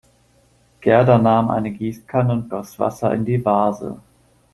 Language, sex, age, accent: German, male, 30-39, Deutschland Deutsch